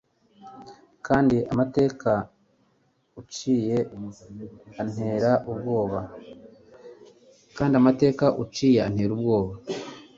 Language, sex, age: Kinyarwanda, male, 40-49